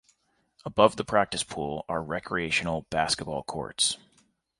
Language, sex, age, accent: English, male, 30-39, United States English